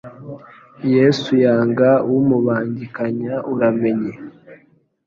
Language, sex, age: Kinyarwanda, male, under 19